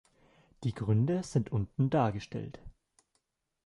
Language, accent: German, Deutschland Deutsch